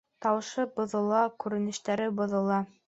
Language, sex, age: Bashkir, female, under 19